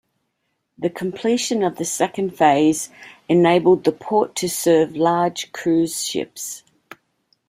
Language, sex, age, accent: English, female, 60-69, United States English